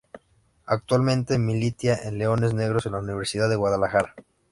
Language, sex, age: Spanish, male, 19-29